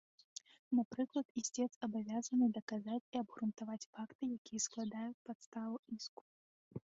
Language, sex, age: Belarusian, female, under 19